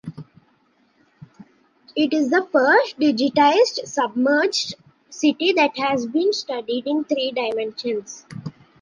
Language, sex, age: English, female, 40-49